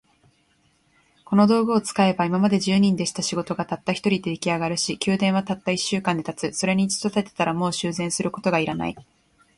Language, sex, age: Japanese, female, 19-29